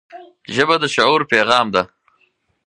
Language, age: Pashto, 40-49